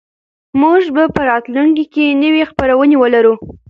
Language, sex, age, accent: Pashto, female, under 19, کندهاری لهجه